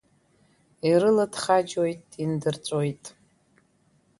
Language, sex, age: Abkhazian, female, 50-59